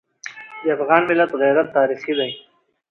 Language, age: Pashto, under 19